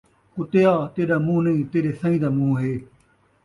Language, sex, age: Saraiki, male, 50-59